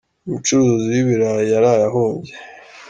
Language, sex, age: Kinyarwanda, male, under 19